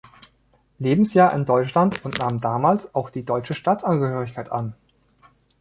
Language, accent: German, Deutschland Deutsch